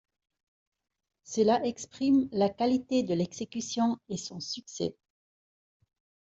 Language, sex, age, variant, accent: French, female, 50-59, Français d'Europe, Français de Suisse